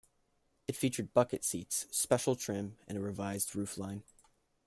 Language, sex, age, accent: English, male, 19-29, United States English